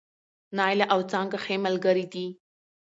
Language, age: Pashto, 19-29